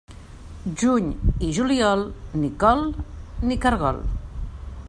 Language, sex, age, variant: Catalan, female, 60-69, Central